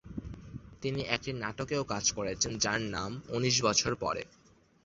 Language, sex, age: Bengali, male, 19-29